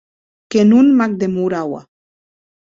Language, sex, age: Occitan, female, 40-49